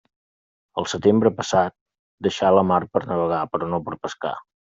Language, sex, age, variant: Catalan, male, 30-39, Central